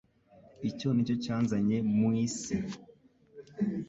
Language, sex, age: Kinyarwanda, male, 19-29